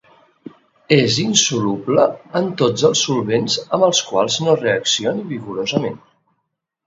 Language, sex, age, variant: Catalan, male, 30-39, Central